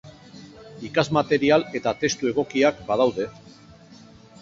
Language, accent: Basque, Erdialdekoa edo Nafarra (Gipuzkoa, Nafarroa)